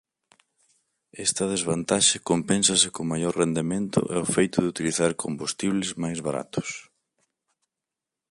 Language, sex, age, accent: Galician, male, 19-29, Central (gheada)